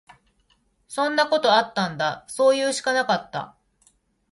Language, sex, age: Japanese, female, 40-49